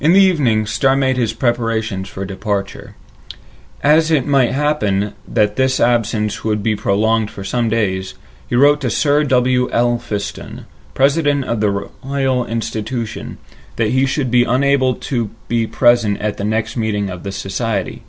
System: none